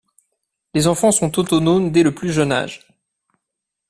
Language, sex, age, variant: French, male, 30-39, Français de métropole